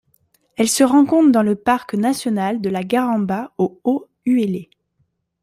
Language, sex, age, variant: French, female, 19-29, Français de métropole